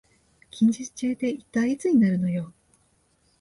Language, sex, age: Japanese, female, 40-49